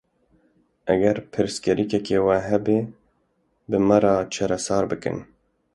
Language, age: Kurdish, 30-39